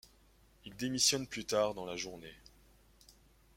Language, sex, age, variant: French, male, 30-39, Français de métropole